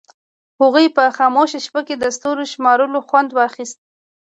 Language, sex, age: Pashto, female, 19-29